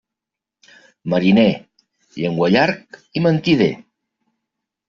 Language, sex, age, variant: Catalan, male, 50-59, Central